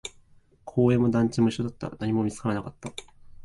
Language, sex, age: Japanese, male, 19-29